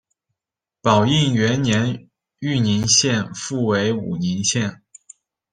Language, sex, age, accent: Chinese, male, 19-29, 出生地：山西省